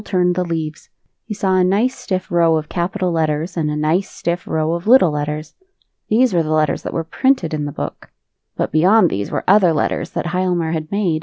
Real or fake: real